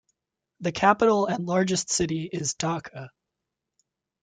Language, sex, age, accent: English, male, 30-39, United States English